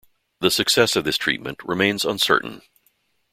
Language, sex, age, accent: English, male, 60-69, United States English